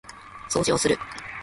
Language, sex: Japanese, female